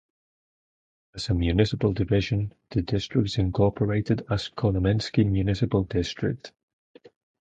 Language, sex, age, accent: English, male, 19-29, England English